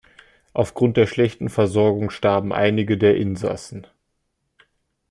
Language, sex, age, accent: German, male, under 19, Deutschland Deutsch